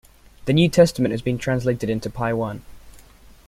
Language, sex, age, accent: English, male, under 19, England English